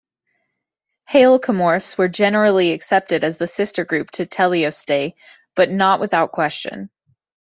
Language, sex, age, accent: English, female, 19-29, United States English